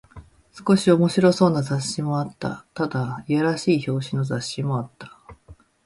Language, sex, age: Japanese, female, 40-49